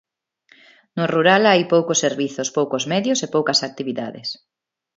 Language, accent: Galician, Neofalante